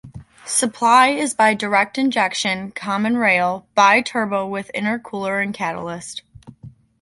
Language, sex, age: English, female, under 19